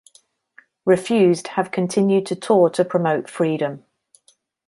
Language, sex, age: English, female, 30-39